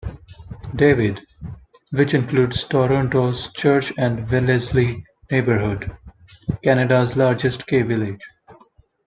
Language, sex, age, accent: English, male, 19-29, India and South Asia (India, Pakistan, Sri Lanka)